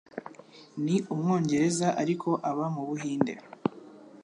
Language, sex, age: Kinyarwanda, male, 19-29